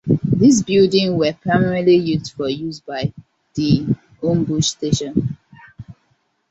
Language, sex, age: English, female, 19-29